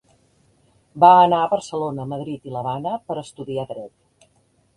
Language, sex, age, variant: Catalan, female, 50-59, Central